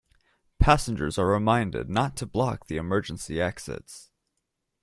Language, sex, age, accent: English, male, 19-29, United States English